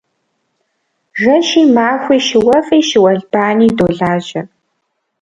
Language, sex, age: Kabardian, female, 19-29